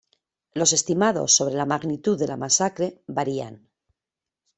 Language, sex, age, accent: Spanish, female, 50-59, España: Norte peninsular (Asturias, Castilla y León, Cantabria, País Vasco, Navarra, Aragón, La Rioja, Guadalajara, Cuenca)